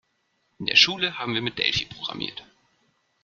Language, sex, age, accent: German, male, 30-39, Deutschland Deutsch